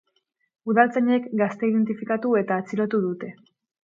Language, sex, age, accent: Basque, female, 19-29, Mendebalekoa (Araba, Bizkaia, Gipuzkoako mendebaleko herri batzuk)